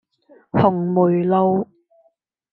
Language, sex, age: Cantonese, female, 19-29